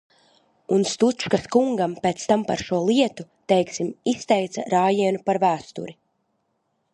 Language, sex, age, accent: Latvian, female, 19-29, Riga